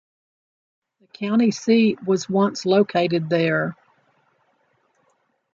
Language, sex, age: English, female, 50-59